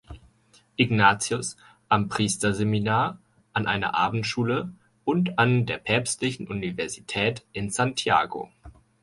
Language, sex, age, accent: German, male, 19-29, Deutschland Deutsch